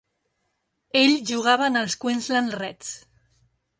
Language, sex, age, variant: Catalan, female, 40-49, Central